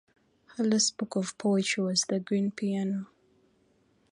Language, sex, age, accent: English, female, 19-29, Southern African (South Africa, Zimbabwe, Namibia)